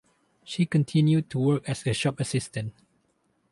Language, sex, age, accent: English, male, 19-29, Malaysian English